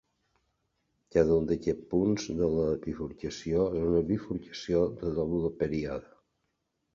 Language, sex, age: Catalan, male, 60-69